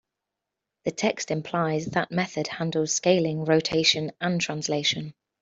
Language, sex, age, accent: English, female, 30-39, England English